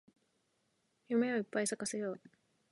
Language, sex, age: Japanese, female, under 19